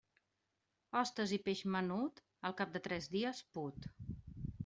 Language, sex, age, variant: Catalan, female, 40-49, Central